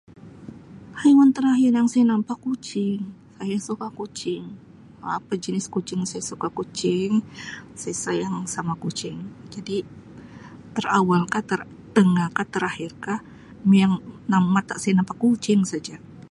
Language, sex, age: Sabah Malay, female, 40-49